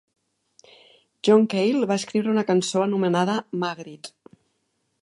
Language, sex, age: Catalan, female, 50-59